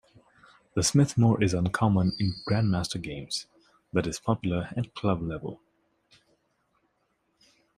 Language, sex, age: English, male, 19-29